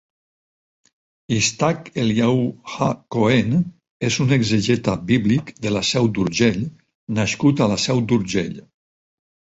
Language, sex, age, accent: Catalan, male, 60-69, valencià